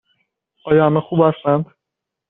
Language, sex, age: Persian, male, under 19